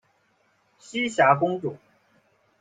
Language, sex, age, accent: Chinese, male, 19-29, 出生地：湖南省